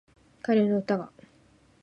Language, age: Japanese, 19-29